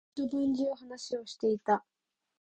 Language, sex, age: Japanese, female, 19-29